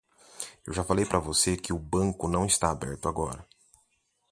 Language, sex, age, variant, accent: Portuguese, male, 19-29, Portuguese (Brasil), Paulista